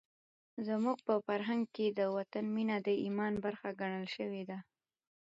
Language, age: Pashto, under 19